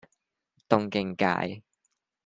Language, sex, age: Cantonese, male, 19-29